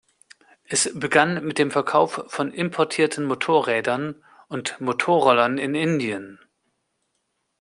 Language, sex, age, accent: German, male, 50-59, Deutschland Deutsch